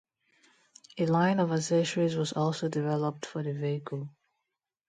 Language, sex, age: English, female, 19-29